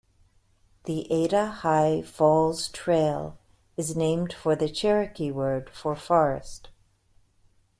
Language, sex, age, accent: English, female, 60-69, United States English